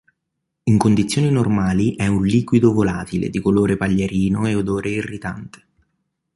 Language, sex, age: Italian, male, 19-29